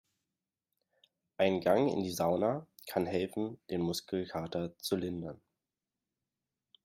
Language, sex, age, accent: German, male, 19-29, Deutschland Deutsch